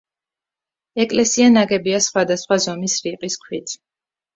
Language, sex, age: Georgian, female, 30-39